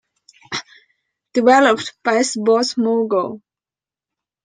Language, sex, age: English, female, 19-29